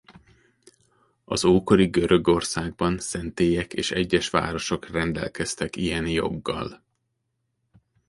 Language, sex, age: Hungarian, male, 40-49